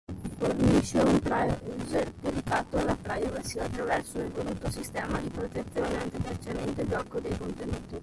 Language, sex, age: Italian, male, under 19